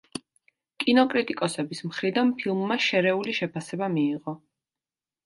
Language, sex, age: Georgian, female, 19-29